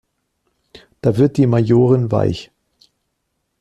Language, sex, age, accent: German, male, 50-59, Deutschland Deutsch